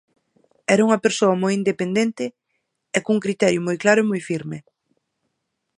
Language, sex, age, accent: Galician, female, 19-29, Central (gheada); Normativo (estándar)